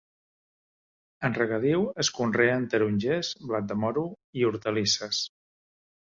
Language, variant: Catalan, Central